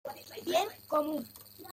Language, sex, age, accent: Spanish, female, under 19, España: Centro-Sur peninsular (Madrid, Toledo, Castilla-La Mancha)